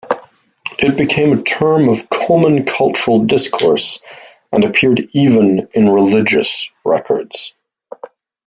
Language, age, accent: English, 19-29, Irish English